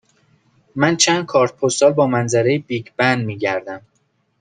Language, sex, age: Persian, male, 19-29